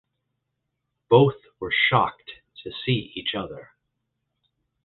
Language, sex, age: English, male, 50-59